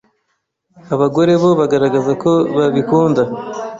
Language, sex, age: Kinyarwanda, male, 30-39